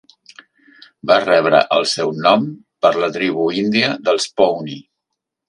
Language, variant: Catalan, Central